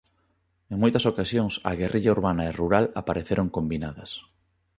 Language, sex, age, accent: Galician, male, 30-39, Normativo (estándar)